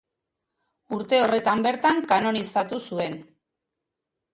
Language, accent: Basque, Mendebalekoa (Araba, Bizkaia, Gipuzkoako mendebaleko herri batzuk)